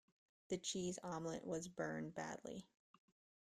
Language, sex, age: English, female, 19-29